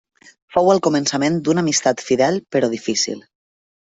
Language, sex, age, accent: Catalan, female, 30-39, valencià